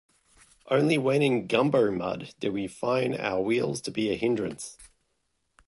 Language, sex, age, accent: English, male, 30-39, Australian English